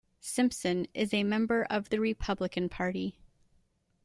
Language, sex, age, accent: English, female, 19-29, United States English